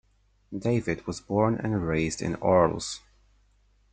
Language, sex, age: English, male, under 19